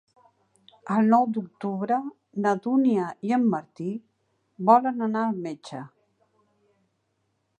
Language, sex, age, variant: Catalan, female, 70-79, Central